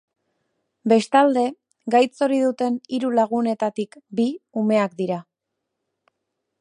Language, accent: Basque, Erdialdekoa edo Nafarra (Gipuzkoa, Nafarroa)